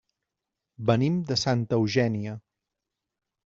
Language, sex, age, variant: Catalan, male, 30-39, Central